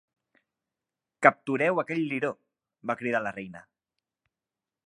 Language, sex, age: Catalan, male, 30-39